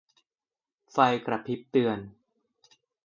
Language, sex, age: Thai, male, 19-29